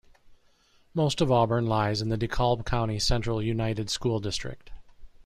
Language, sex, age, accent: English, male, 50-59, United States English